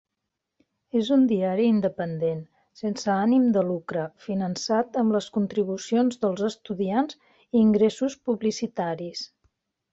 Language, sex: Catalan, female